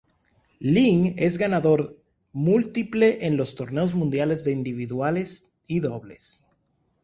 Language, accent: Spanish, América central